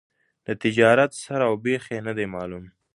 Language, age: Pashto, 19-29